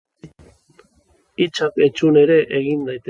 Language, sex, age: Basque, male, 30-39